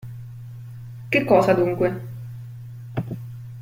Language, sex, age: Italian, female, 19-29